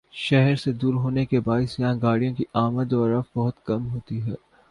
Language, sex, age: Urdu, male, 19-29